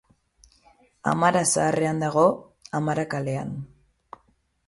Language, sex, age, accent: Basque, female, 19-29, Mendebalekoa (Araba, Bizkaia, Gipuzkoako mendebaleko herri batzuk)